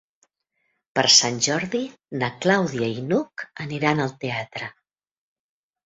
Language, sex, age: Catalan, female, 60-69